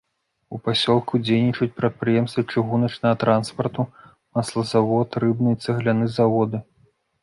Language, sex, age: Belarusian, male, 30-39